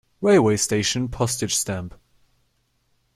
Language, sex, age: English, male, 19-29